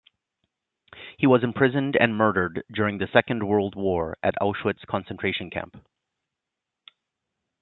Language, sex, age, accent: English, male, 40-49, Canadian English